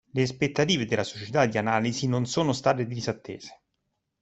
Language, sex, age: Italian, male, 30-39